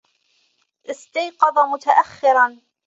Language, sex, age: Arabic, female, 19-29